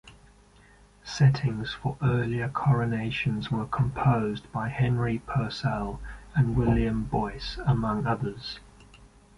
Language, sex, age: English, male, 30-39